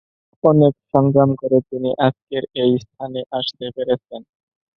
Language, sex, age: Bengali, male, 19-29